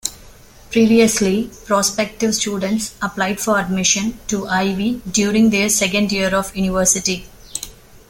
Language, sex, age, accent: English, female, 30-39, India and South Asia (India, Pakistan, Sri Lanka)